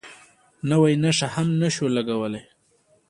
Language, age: Pashto, 19-29